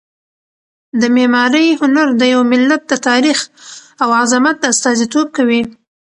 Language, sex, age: Pashto, female, 30-39